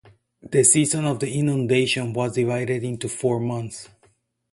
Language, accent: English, United States English